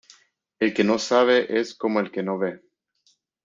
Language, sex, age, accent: Spanish, male, 30-39, América central